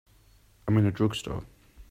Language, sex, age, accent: English, male, 19-29, England English